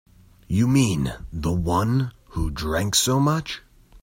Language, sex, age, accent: English, male, 19-29, United States English